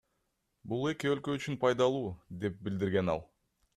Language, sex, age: Kyrgyz, male, 19-29